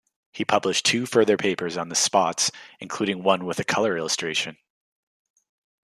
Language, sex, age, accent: English, male, 19-29, Canadian English